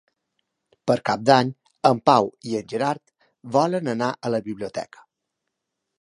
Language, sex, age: Catalan, male, 30-39